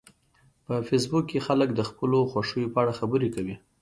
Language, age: Pashto, 30-39